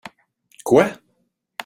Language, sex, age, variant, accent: French, male, 40-49, Français d'Amérique du Nord, Français du Canada